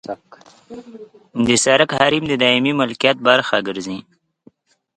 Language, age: Pashto, 19-29